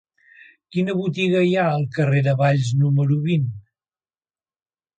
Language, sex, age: Catalan, male, 70-79